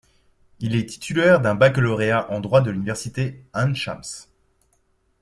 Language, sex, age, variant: French, male, 19-29, Français de métropole